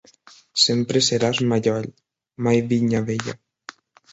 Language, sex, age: Catalan, male, under 19